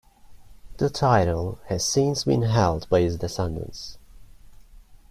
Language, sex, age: English, male, 19-29